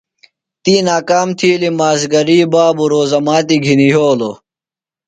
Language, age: Phalura, under 19